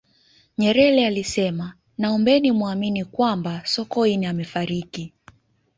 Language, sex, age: Swahili, female, 19-29